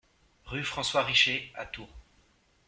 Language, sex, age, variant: French, male, 19-29, Français de métropole